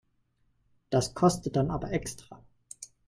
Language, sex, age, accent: German, male, 19-29, Deutschland Deutsch